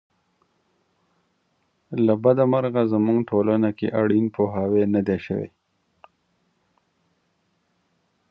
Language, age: Pashto, 30-39